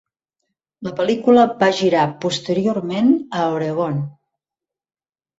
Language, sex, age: Catalan, female, 60-69